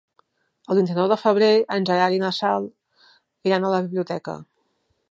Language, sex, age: Catalan, female, 40-49